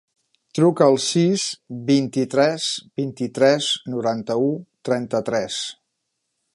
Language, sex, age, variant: Catalan, male, 50-59, Central